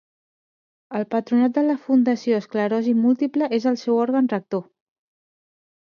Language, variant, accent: Catalan, Central, central